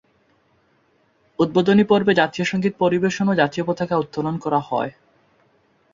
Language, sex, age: Bengali, male, 19-29